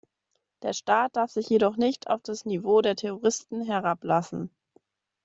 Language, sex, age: German, female, 19-29